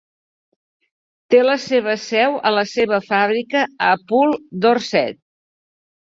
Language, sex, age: Catalan, female, 60-69